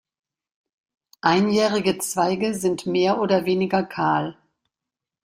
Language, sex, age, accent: German, female, 60-69, Deutschland Deutsch